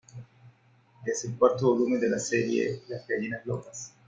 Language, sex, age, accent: Spanish, male, 40-49, España: Norte peninsular (Asturias, Castilla y León, Cantabria, País Vasco, Navarra, Aragón, La Rioja, Guadalajara, Cuenca)